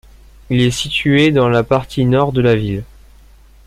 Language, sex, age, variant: French, male, under 19, Français de métropole